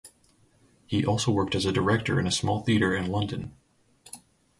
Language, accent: English, United States English